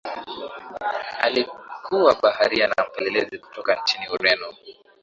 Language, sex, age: Swahili, male, 19-29